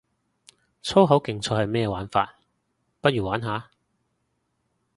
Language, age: Cantonese, 30-39